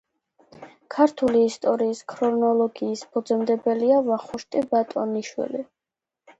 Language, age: Georgian, under 19